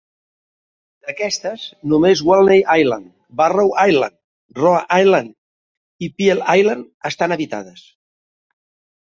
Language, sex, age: Catalan, male, 60-69